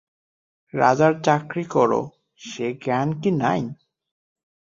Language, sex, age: Bengali, male, 19-29